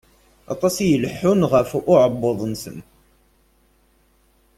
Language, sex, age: Kabyle, male, 30-39